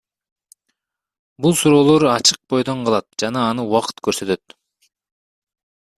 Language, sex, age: Kyrgyz, male, 30-39